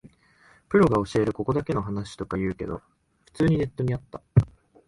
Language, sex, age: Japanese, male, 19-29